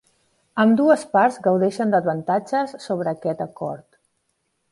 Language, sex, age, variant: Catalan, female, 40-49, Central